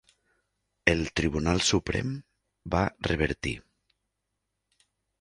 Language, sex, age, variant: Catalan, male, 30-39, Nord-Occidental